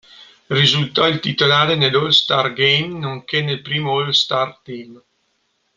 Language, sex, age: Italian, male, 30-39